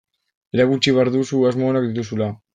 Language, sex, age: Basque, male, 19-29